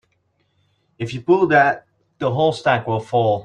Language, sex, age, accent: English, male, 19-29, United States English